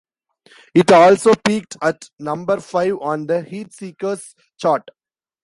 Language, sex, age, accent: English, male, 19-29, India and South Asia (India, Pakistan, Sri Lanka)